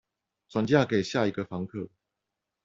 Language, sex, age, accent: Chinese, male, 30-39, 出生地：新北市